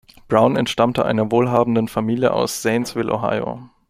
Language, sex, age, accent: German, male, 19-29, Deutschland Deutsch